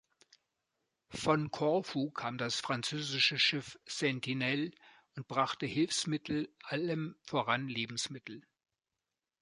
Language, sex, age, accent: German, male, 50-59, Deutschland Deutsch